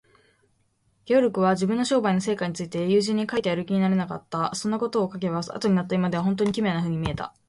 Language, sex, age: Japanese, female, under 19